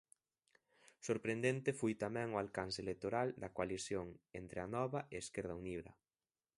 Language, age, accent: Galician, 19-29, Atlántico (seseo e gheada)